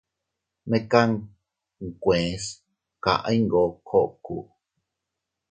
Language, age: Teutila Cuicatec, 30-39